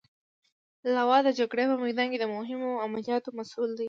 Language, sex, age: Pashto, female, under 19